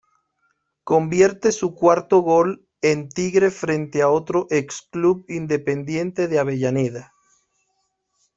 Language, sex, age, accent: Spanish, male, 30-39, Caribe: Cuba, Venezuela, Puerto Rico, República Dominicana, Panamá, Colombia caribeña, México caribeño, Costa del golfo de México